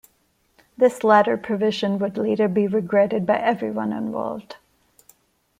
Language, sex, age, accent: English, female, 30-39, India and South Asia (India, Pakistan, Sri Lanka)